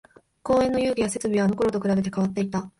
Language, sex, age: Japanese, female, 19-29